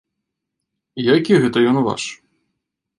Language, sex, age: Belarusian, male, 30-39